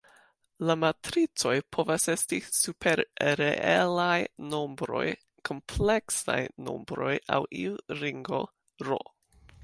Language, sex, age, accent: Esperanto, female, 30-39, Internacia